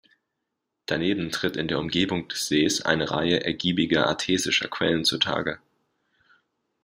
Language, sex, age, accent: German, male, 19-29, Deutschland Deutsch